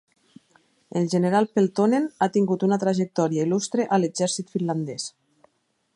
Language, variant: Catalan, Septentrional